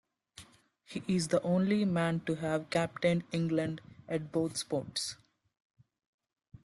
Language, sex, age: English, male, under 19